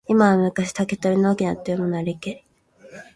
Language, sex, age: Japanese, female, 19-29